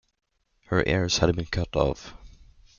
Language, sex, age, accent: English, male, 19-29, United States English